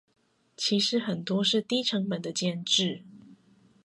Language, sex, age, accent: Chinese, female, 40-49, 出生地：臺北市